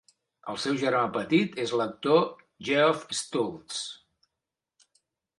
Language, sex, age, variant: Catalan, male, 60-69, Central